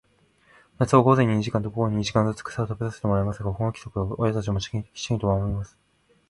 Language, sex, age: Japanese, male, 19-29